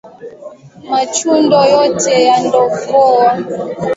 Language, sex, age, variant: Swahili, female, 19-29, Kiswahili Sanifu (EA)